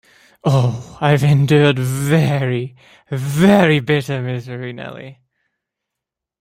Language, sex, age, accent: English, male, 19-29, England English